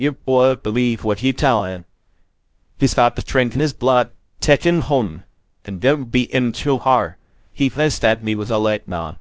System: TTS, VITS